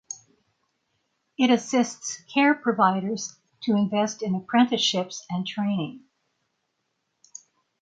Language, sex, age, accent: English, female, 80-89, United States English